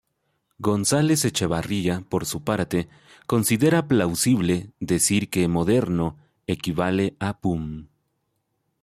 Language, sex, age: Spanish, male, 40-49